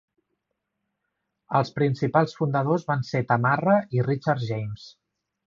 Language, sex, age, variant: Catalan, male, 40-49, Central